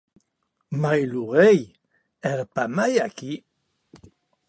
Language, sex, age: Occitan, male, 60-69